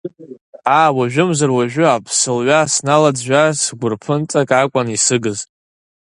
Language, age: Abkhazian, under 19